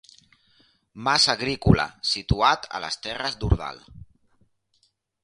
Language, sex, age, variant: Catalan, male, 40-49, Central